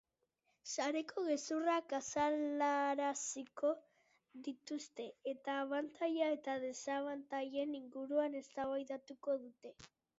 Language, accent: Basque, Mendebalekoa (Araba, Bizkaia, Gipuzkoako mendebaleko herri batzuk)